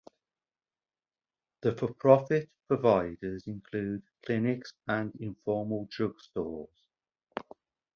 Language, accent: English, England English